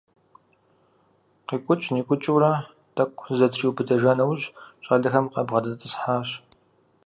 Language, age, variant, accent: Kabardian, 19-29, Адыгэбзэ (Къэбэрдей, Кирил, псоми зэдай), Джылэхъстэней (Gilahsteney)